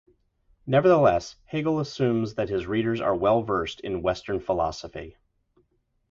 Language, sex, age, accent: English, male, 30-39, United States English